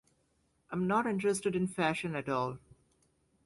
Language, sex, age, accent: English, male, 19-29, England English